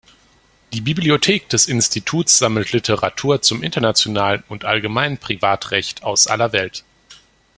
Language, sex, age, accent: German, male, 19-29, Deutschland Deutsch